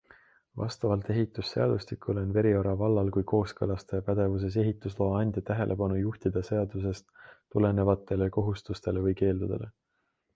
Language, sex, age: Estonian, male, 19-29